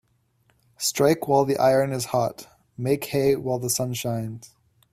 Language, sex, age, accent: English, male, 19-29, Canadian English